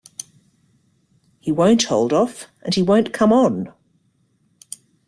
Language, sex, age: English, female, 50-59